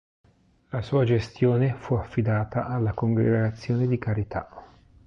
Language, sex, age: Italian, male, 50-59